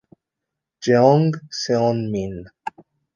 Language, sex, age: Italian, male, 19-29